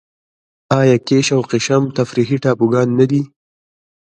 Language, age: Pashto, 19-29